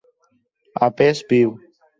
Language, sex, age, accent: Catalan, male, under 19, valencià